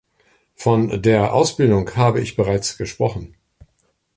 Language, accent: German, Deutschland Deutsch